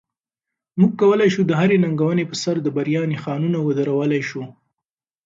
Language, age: Pashto, 19-29